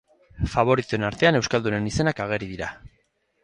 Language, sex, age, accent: Basque, male, 30-39, Erdialdekoa edo Nafarra (Gipuzkoa, Nafarroa)